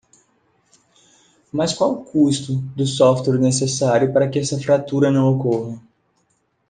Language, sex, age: Portuguese, male, 30-39